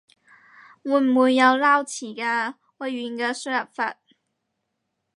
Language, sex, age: Cantonese, female, 19-29